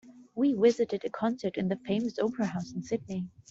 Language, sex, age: English, female, 19-29